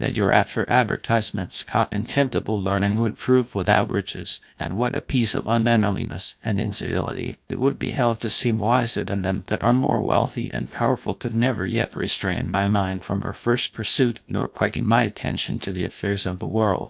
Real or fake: fake